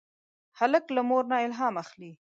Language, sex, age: Pashto, female, 19-29